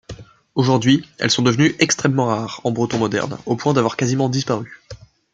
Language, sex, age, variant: French, male, 19-29, Français de métropole